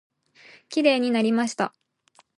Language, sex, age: Japanese, female, 19-29